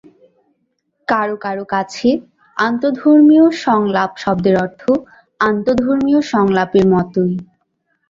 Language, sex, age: Bengali, female, under 19